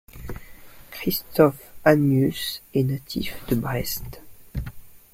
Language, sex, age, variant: French, male, under 19, Français de métropole